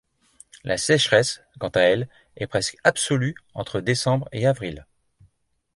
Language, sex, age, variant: French, male, 50-59, Français de métropole